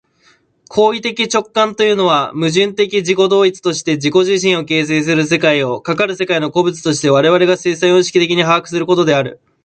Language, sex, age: Japanese, male, 19-29